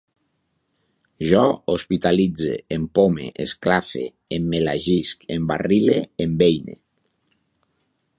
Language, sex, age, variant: Catalan, male, 40-49, Nord-Occidental